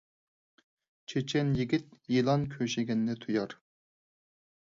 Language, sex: Uyghur, male